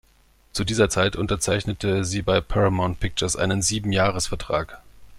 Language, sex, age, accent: German, male, 40-49, Deutschland Deutsch